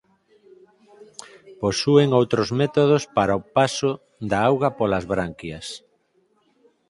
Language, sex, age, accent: Galician, male, 50-59, Central (gheada)